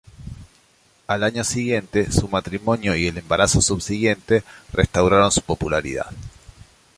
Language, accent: Spanish, Rioplatense: Argentina, Uruguay, este de Bolivia, Paraguay